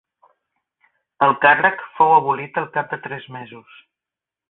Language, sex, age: Catalan, female, 50-59